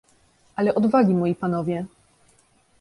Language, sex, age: Polish, female, 19-29